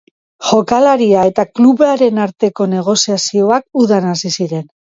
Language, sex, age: Basque, female, 50-59